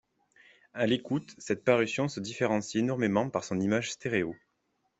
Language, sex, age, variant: French, male, 19-29, Français de métropole